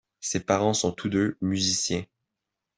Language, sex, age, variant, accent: French, male, under 19, Français d'Amérique du Nord, Français du Canada